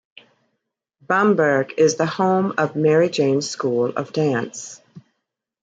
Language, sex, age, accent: English, female, 60-69, United States English